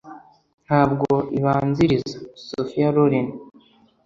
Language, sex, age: Kinyarwanda, female, under 19